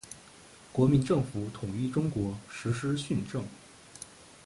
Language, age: Chinese, 30-39